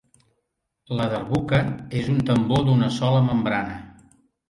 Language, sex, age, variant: Catalan, male, 60-69, Central